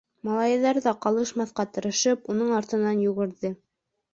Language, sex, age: Bashkir, female, under 19